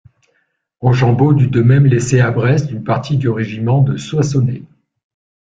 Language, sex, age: French, male, 60-69